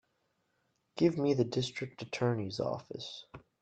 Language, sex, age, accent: English, male, 19-29, United States English